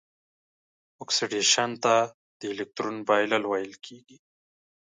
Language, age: Pashto, 30-39